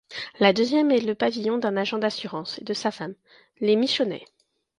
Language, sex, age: French, female, 30-39